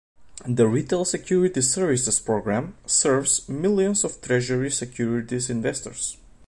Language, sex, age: English, male, 19-29